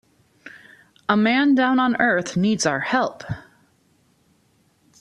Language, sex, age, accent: English, female, 30-39, United States English